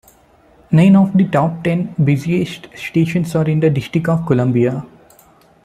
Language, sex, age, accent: English, male, 19-29, India and South Asia (India, Pakistan, Sri Lanka)